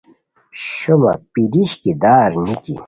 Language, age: Khowar, 30-39